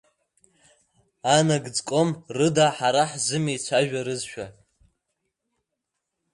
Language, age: Abkhazian, under 19